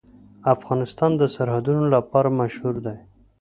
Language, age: Pashto, 30-39